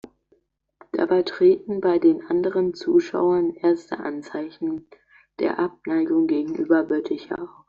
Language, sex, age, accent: German, male, under 19, Deutschland Deutsch